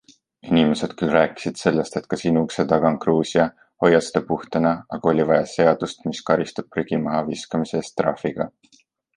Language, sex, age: Estonian, male, 19-29